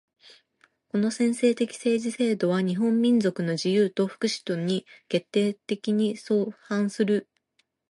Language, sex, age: Japanese, female, 30-39